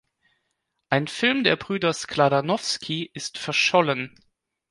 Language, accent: German, Deutschland Deutsch